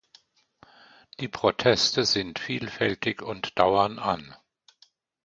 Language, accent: German, Deutschland Deutsch